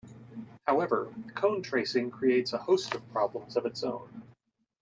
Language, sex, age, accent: English, male, 30-39, United States English